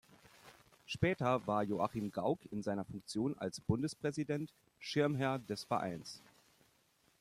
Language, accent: German, Deutschland Deutsch